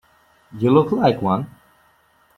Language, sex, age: English, male, 19-29